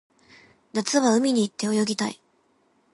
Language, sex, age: Japanese, female, 19-29